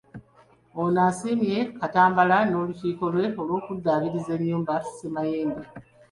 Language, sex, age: Ganda, male, 19-29